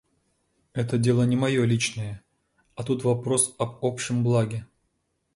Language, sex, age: Russian, male, 40-49